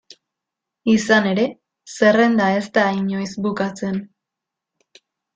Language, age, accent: Basque, 19-29, Erdialdekoa edo Nafarra (Gipuzkoa, Nafarroa)